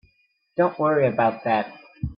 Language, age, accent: English, 19-29, United States English